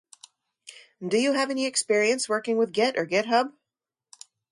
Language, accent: English, United States English